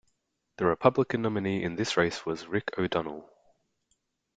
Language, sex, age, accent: English, male, 30-39, Australian English